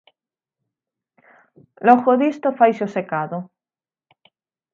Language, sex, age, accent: Galician, female, 19-29, Atlántico (seseo e gheada); Normativo (estándar)